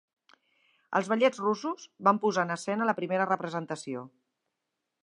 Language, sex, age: Catalan, female, 50-59